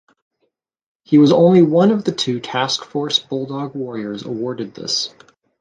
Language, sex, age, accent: English, male, 30-39, United States English